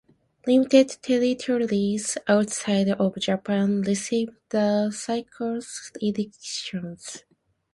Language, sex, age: English, female, 19-29